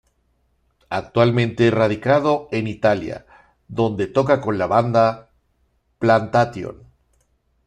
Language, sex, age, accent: Spanish, male, 50-59, México